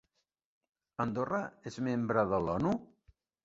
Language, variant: Catalan, Central